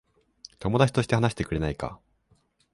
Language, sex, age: Japanese, male, 19-29